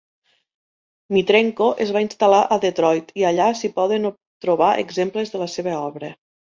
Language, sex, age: Catalan, female, 30-39